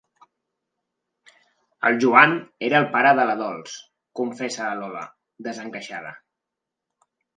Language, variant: Catalan, Central